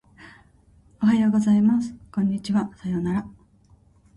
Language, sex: Japanese, female